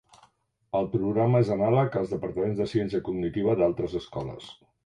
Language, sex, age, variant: Catalan, male, 60-69, Central